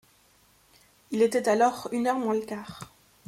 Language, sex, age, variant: French, female, 19-29, Français de métropole